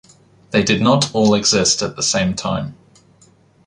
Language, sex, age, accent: English, male, 19-29, England English